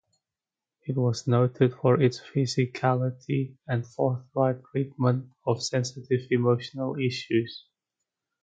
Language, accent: English, Australian English